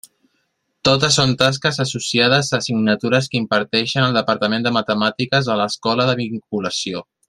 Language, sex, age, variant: Catalan, male, 19-29, Central